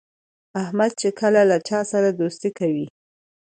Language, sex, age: Pashto, female, 19-29